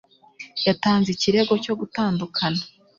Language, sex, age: Kinyarwanda, female, 19-29